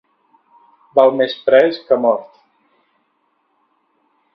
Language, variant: Catalan, Central